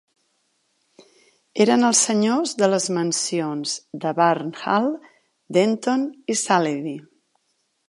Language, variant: Catalan, Central